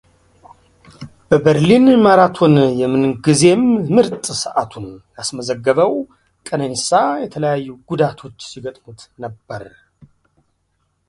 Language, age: Amharic, 30-39